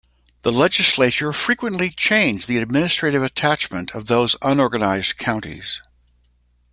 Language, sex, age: English, male, 60-69